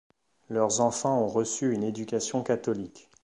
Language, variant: French, Français de métropole